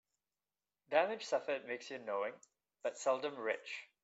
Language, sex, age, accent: English, male, 19-29, Singaporean English